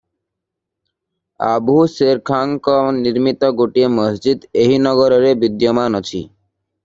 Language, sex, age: Odia, male, under 19